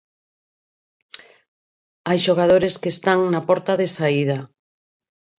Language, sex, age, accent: Galician, female, 50-59, Normativo (estándar)